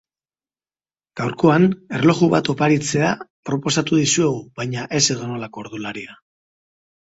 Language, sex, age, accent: Basque, male, 30-39, Mendebalekoa (Araba, Bizkaia, Gipuzkoako mendebaleko herri batzuk)